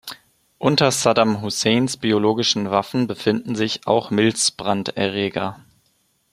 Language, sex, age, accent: German, male, 19-29, Deutschland Deutsch